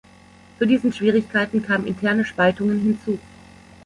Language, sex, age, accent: German, female, 40-49, Deutschland Deutsch